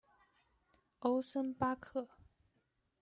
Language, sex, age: Chinese, female, 19-29